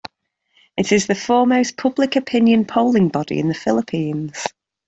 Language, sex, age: English, female, 40-49